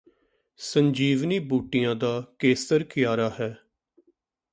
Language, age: Punjabi, 40-49